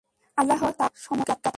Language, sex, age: Bengali, female, 19-29